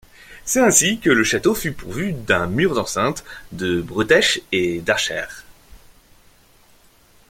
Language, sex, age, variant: French, male, 30-39, Français de métropole